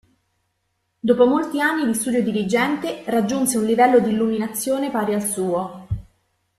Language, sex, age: Italian, female, 30-39